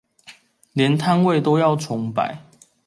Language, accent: Chinese, 出生地：臺中市